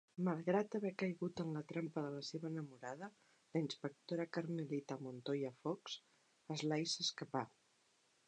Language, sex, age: Catalan, female, 60-69